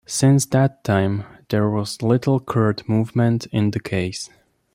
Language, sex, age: English, male, under 19